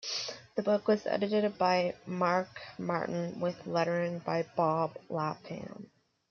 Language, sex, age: English, female, 19-29